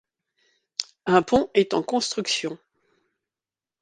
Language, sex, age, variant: French, female, 50-59, Français de métropole